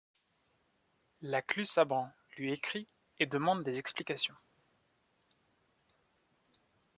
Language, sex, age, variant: French, male, 19-29, Français de métropole